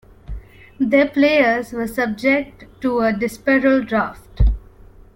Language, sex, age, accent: English, female, 19-29, India and South Asia (India, Pakistan, Sri Lanka)